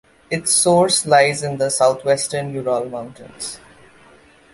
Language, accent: English, India and South Asia (India, Pakistan, Sri Lanka)